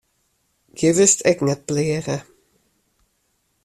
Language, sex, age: Western Frisian, female, 60-69